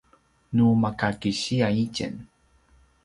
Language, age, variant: Paiwan, 30-39, pinayuanan a kinaikacedasan (東排灣語)